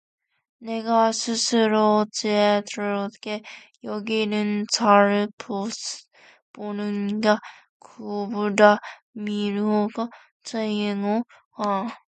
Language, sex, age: Korean, female, 19-29